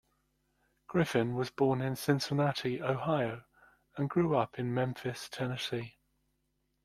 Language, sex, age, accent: English, male, 50-59, England English